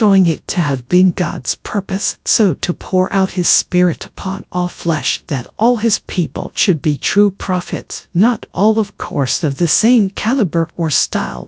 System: TTS, GradTTS